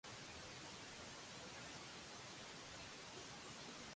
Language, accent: English, United States English